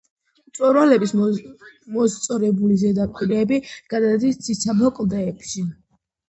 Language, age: Georgian, under 19